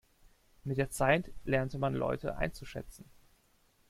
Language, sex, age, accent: German, male, 30-39, Deutschland Deutsch